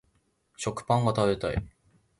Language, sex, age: Japanese, male, 19-29